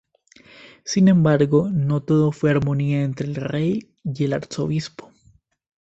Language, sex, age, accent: Spanish, male, 19-29, Andino-Pacífico: Colombia, Perú, Ecuador, oeste de Bolivia y Venezuela andina